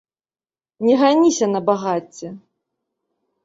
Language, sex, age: Belarusian, female, 30-39